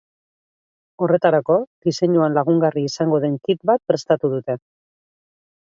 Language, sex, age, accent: Basque, female, 40-49, Mendebalekoa (Araba, Bizkaia, Gipuzkoako mendebaleko herri batzuk)